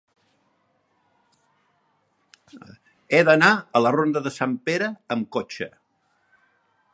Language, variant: Catalan, Central